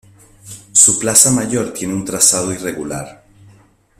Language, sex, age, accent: Spanish, male, 40-49, Caribe: Cuba, Venezuela, Puerto Rico, República Dominicana, Panamá, Colombia caribeña, México caribeño, Costa del golfo de México